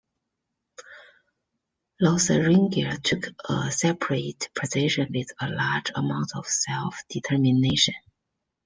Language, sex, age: English, female, 30-39